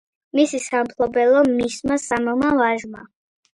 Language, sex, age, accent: Georgian, female, 40-49, ჩვეულებრივი